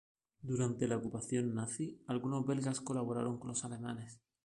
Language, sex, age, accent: Spanish, male, 40-49, España: Sur peninsular (Andalucia, Extremadura, Murcia)